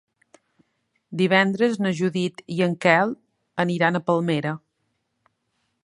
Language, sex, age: Catalan, female, 40-49